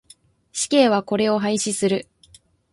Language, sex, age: Japanese, female, 19-29